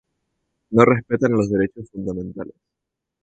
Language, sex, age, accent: Spanish, male, 19-29, España: Islas Canarias